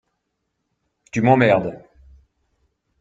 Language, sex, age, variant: French, male, 40-49, Français de métropole